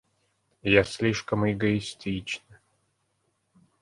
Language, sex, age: Russian, male, 30-39